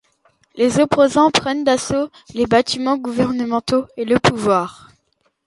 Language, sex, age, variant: French, male, 40-49, Français de métropole